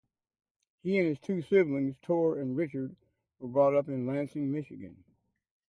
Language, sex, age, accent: English, male, 60-69, United States English